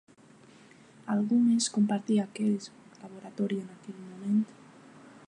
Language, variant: Catalan, Central